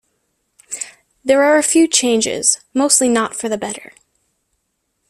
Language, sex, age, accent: English, female, under 19, United States English